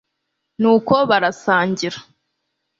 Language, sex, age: Kinyarwanda, female, 19-29